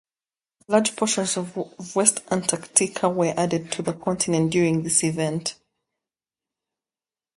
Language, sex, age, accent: English, female, 30-39, England English